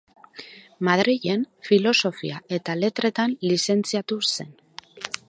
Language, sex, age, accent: Basque, female, 40-49, Mendebalekoa (Araba, Bizkaia, Gipuzkoako mendebaleko herri batzuk)